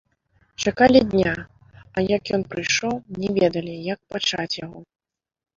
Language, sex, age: Belarusian, female, 19-29